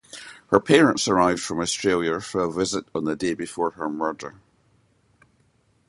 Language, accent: English, Scottish English